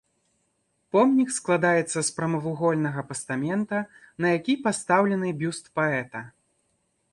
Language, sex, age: Belarusian, male, 19-29